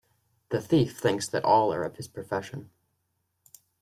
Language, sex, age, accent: English, male, under 19, United States English